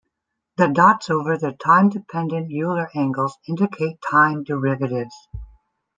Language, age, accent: English, 30-39, United States English